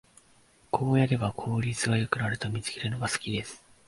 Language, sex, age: Japanese, male, 19-29